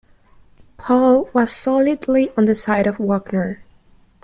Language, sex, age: English, female, 19-29